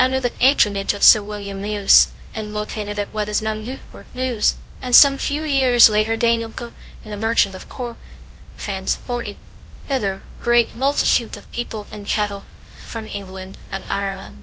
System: TTS, VITS